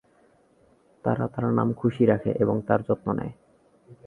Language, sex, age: Bengali, male, 19-29